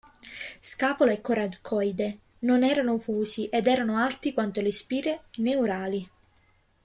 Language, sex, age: Italian, female, 19-29